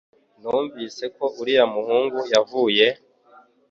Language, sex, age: Kinyarwanda, female, 19-29